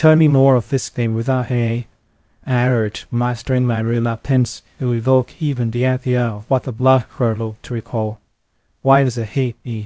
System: TTS, VITS